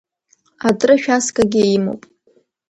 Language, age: Abkhazian, under 19